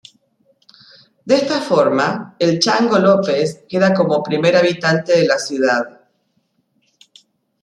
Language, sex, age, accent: Spanish, female, 50-59, Rioplatense: Argentina, Uruguay, este de Bolivia, Paraguay